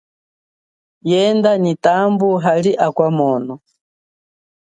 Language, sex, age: Chokwe, female, 40-49